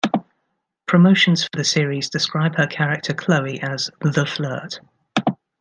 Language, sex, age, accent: English, female, 30-39, England English